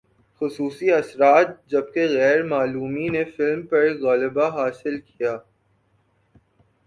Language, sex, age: Urdu, male, 19-29